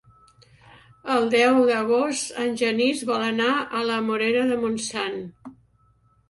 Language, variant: Catalan, Central